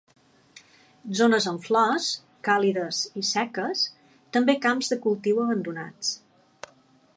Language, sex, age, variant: Catalan, female, 40-49, Balear